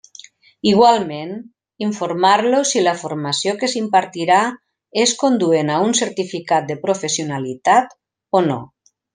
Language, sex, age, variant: Catalan, female, 50-59, Central